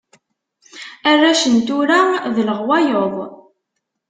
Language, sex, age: Kabyle, female, 19-29